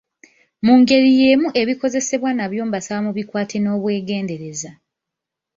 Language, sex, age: Ganda, female, 19-29